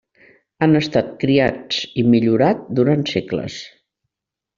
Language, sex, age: Catalan, female, 70-79